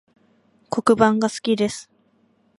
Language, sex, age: Japanese, female, under 19